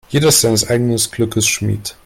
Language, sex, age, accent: German, male, under 19, Deutschland Deutsch